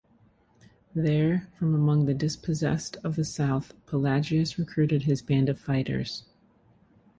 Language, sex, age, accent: English, female, 30-39, United States English